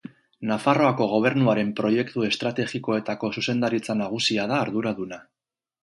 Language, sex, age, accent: Basque, male, 30-39, Mendebalekoa (Araba, Bizkaia, Gipuzkoako mendebaleko herri batzuk)